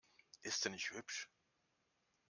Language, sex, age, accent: German, male, 60-69, Deutschland Deutsch